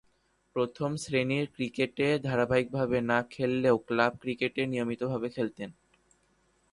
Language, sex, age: Bengali, male, under 19